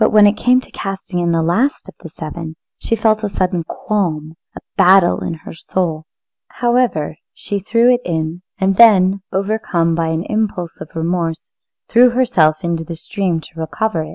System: none